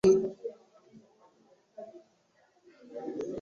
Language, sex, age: Kinyarwanda, female, 19-29